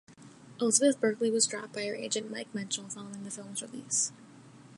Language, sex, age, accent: English, female, 19-29, United States English